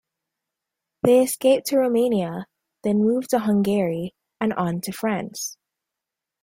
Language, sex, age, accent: English, female, under 19, West Indies and Bermuda (Bahamas, Bermuda, Jamaica, Trinidad)